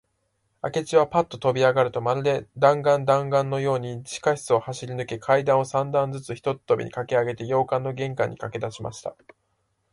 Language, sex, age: Japanese, male, 19-29